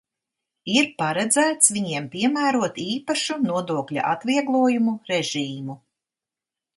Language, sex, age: Latvian, female, 60-69